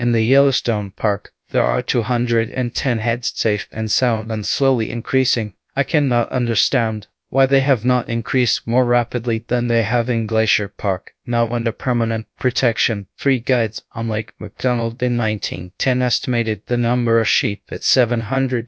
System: TTS, GradTTS